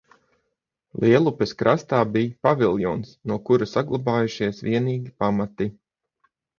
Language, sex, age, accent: Latvian, male, 30-39, Dzimtā valoda